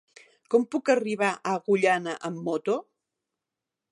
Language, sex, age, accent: Catalan, female, 60-69, occidental